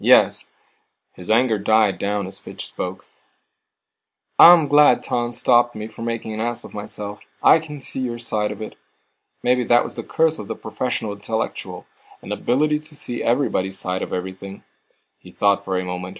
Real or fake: real